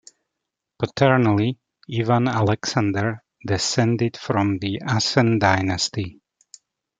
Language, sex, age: English, male, 40-49